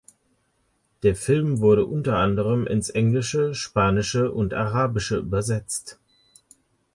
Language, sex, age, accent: German, male, 19-29, Deutschland Deutsch